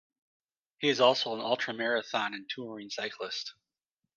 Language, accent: English, United States English